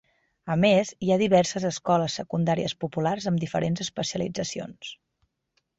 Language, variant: Catalan, Central